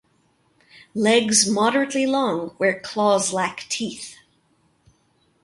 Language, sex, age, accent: English, female, 50-59, Canadian English